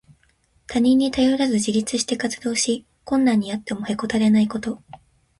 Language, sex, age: Japanese, female, 19-29